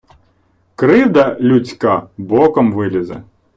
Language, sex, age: Ukrainian, male, 30-39